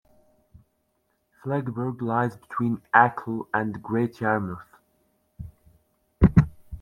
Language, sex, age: English, male, 19-29